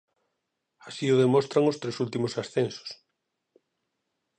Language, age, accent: Galician, 40-49, Normativo (estándar)